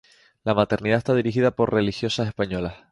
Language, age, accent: Spanish, 19-29, España: Islas Canarias